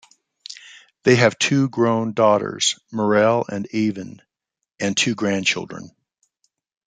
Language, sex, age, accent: English, male, 50-59, United States English